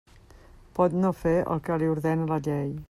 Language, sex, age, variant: Catalan, female, 50-59, Central